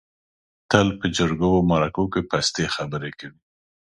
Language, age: Pashto, 60-69